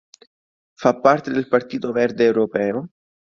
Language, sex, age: Italian, male, 19-29